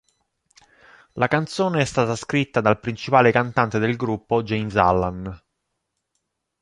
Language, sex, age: Italian, male, 30-39